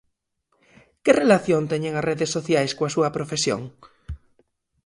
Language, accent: Galician, Normativo (estándar)